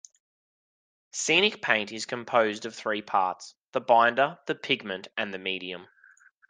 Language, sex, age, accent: English, male, 19-29, Australian English